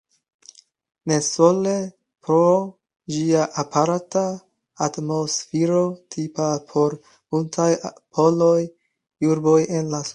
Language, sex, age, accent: Esperanto, male, 19-29, Internacia